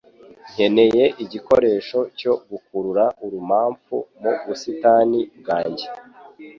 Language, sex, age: Kinyarwanda, male, 19-29